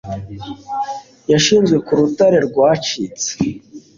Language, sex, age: Kinyarwanda, male, 19-29